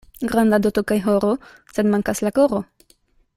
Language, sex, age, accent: Esperanto, female, 19-29, Internacia